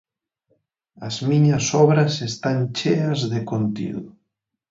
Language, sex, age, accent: Galician, male, 30-39, Central (gheada)